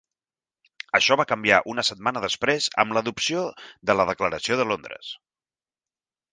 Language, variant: Catalan, Central